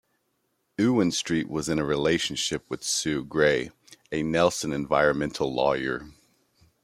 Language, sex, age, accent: English, male, 30-39, United States English